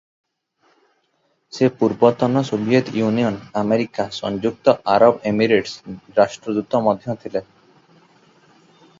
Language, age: Odia, 19-29